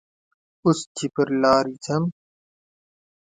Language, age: Pashto, 19-29